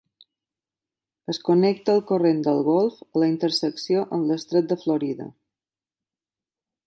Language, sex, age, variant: Catalan, female, 50-59, Balear